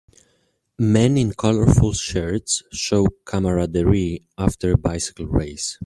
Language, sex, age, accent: English, male, 40-49, United States English